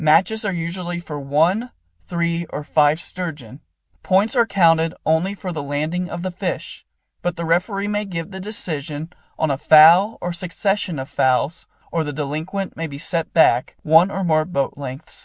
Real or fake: real